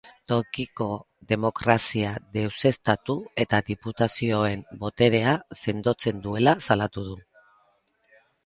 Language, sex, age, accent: Basque, female, 50-59, Mendebalekoa (Araba, Bizkaia, Gipuzkoako mendebaleko herri batzuk)